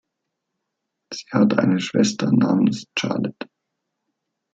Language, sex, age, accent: German, male, 40-49, Deutschland Deutsch